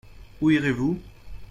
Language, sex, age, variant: French, male, 19-29, Français de métropole